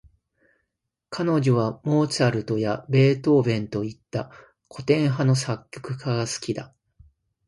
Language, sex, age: Japanese, male, 30-39